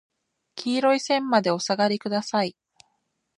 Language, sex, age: Japanese, female, 19-29